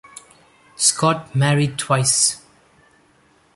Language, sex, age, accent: English, male, 19-29, India and South Asia (India, Pakistan, Sri Lanka)